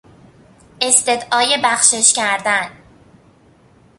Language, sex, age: Persian, female, under 19